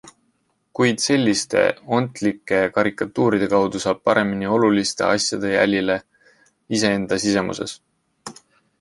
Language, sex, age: Estonian, male, 19-29